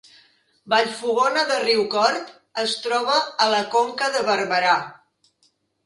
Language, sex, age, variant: Catalan, female, 60-69, Central